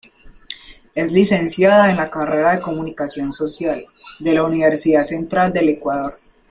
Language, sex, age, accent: Spanish, male, under 19, Andino-Pacífico: Colombia, Perú, Ecuador, oeste de Bolivia y Venezuela andina